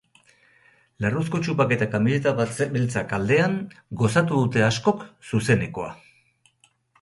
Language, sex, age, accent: Basque, male, 60-69, Erdialdekoa edo Nafarra (Gipuzkoa, Nafarroa)